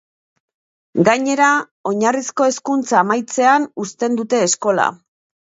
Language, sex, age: Basque, female, 50-59